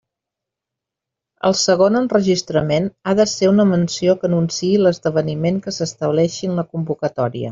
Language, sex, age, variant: Catalan, female, 50-59, Central